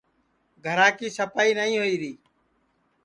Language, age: Sansi, 19-29